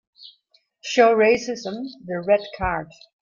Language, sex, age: English, female, 50-59